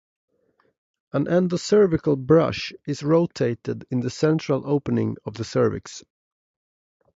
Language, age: English, 40-49